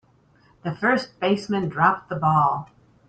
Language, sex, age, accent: English, female, 50-59, United States English